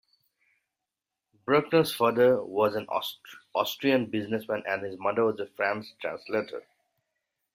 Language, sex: English, male